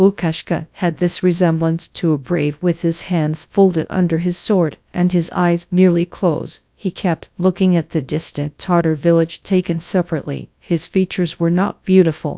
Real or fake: fake